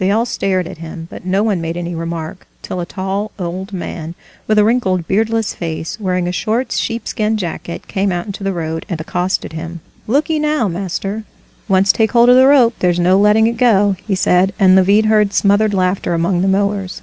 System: none